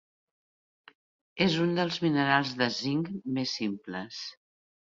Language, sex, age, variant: Catalan, female, 60-69, Central